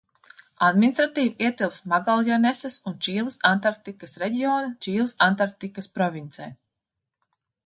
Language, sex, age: Latvian, female, 30-39